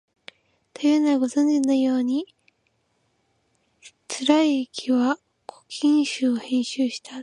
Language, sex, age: Japanese, female, 19-29